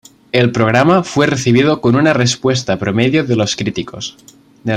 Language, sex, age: Spanish, male, 19-29